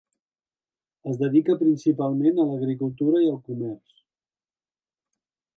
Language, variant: Catalan, Central